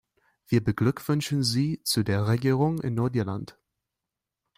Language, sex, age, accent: German, male, 19-29, Deutschland Deutsch